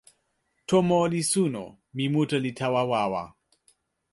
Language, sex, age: Toki Pona, male, 30-39